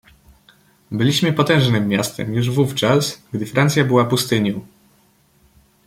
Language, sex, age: Polish, male, 19-29